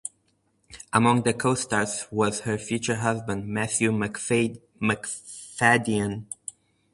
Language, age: English, 19-29